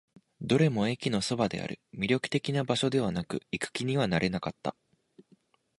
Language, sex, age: Japanese, male, 19-29